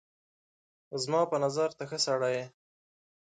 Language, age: Pashto, 19-29